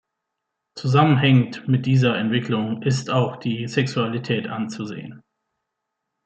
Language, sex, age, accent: German, male, 30-39, Deutschland Deutsch